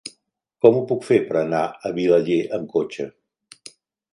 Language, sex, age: Catalan, male, 60-69